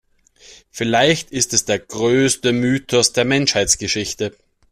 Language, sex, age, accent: German, male, 30-39, Österreichisches Deutsch